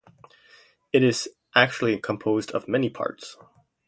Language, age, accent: English, 19-29, United States English